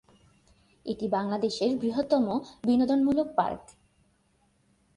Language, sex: Bengali, female